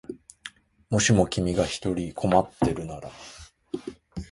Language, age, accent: Japanese, 30-39, 関西